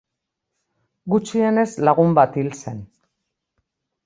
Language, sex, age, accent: Basque, female, 60-69, Mendebalekoa (Araba, Bizkaia, Gipuzkoako mendebaleko herri batzuk)